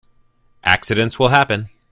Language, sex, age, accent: English, male, 40-49, United States English